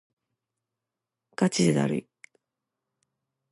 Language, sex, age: Japanese, female, 19-29